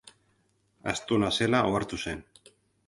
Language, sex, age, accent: Basque, male, 50-59, Mendebalekoa (Araba, Bizkaia, Gipuzkoako mendebaleko herri batzuk)